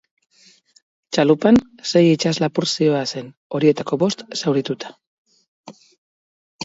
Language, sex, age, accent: Basque, female, 40-49, Mendebalekoa (Araba, Bizkaia, Gipuzkoako mendebaleko herri batzuk)